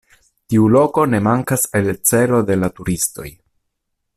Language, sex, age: Esperanto, male, 30-39